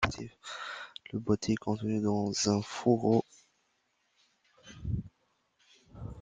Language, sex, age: French, male, 19-29